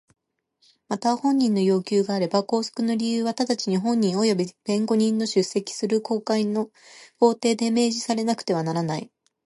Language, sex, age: Japanese, female, 30-39